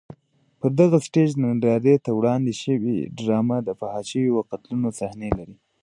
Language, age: Pashto, 19-29